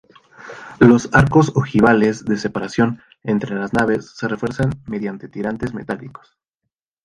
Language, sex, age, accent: Spanish, male, 19-29, México